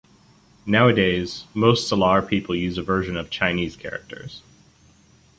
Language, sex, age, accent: English, male, 30-39, United States English